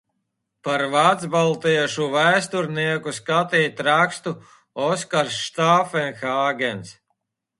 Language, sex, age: Latvian, male, 40-49